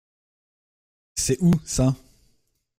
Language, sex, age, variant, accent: French, male, 19-29, Français d'Amérique du Nord, Français du Canada